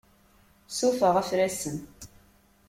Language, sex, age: Kabyle, female, 80-89